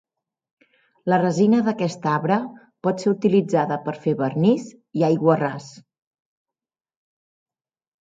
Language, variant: Catalan, Central